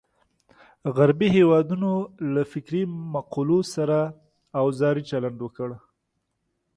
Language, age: Pashto, 30-39